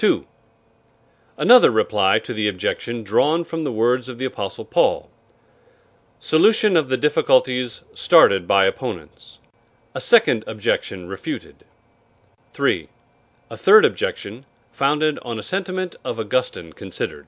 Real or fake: real